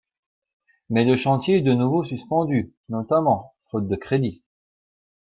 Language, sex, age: French, male, 30-39